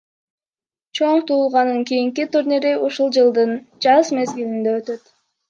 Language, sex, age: Kyrgyz, female, under 19